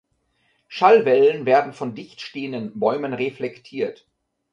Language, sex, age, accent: German, male, 50-59, Deutschland Deutsch